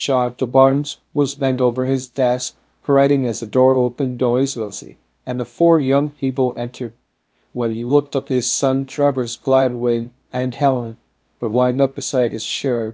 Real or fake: fake